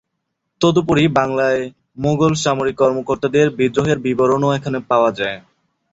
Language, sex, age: Bengali, male, 19-29